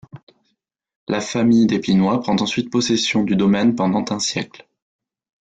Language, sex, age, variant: French, male, 30-39, Français de métropole